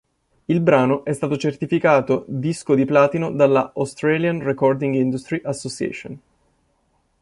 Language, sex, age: Italian, male, 19-29